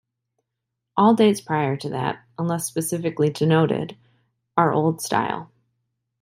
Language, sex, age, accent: English, female, 30-39, United States English